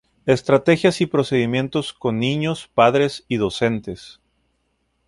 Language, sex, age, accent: Spanish, male, 40-49, México